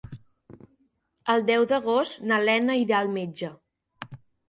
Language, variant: Catalan, Central